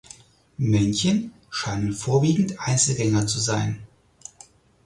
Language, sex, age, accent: German, male, 30-39, Deutschland Deutsch